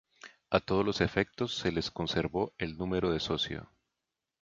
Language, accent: Spanish, Andino-Pacífico: Colombia, Perú, Ecuador, oeste de Bolivia y Venezuela andina